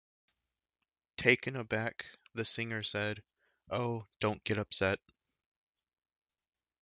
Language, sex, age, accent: English, male, 19-29, United States English